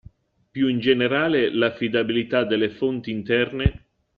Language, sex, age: Italian, male, 50-59